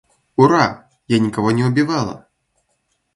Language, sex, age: Russian, male, 19-29